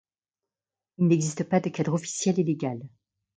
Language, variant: French, Français de métropole